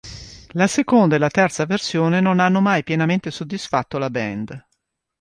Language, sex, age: Italian, female, 50-59